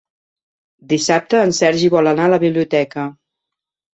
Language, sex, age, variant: Catalan, female, 50-59, Central